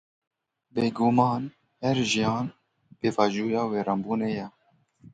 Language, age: Kurdish, 19-29